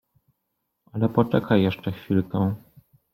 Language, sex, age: Polish, male, 19-29